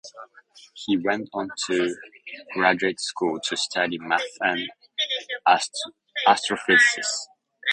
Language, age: English, 19-29